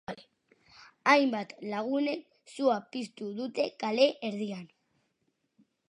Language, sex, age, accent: Basque, male, 30-39, Mendebalekoa (Araba, Bizkaia, Gipuzkoako mendebaleko herri batzuk)